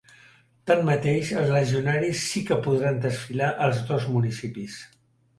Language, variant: Catalan, Central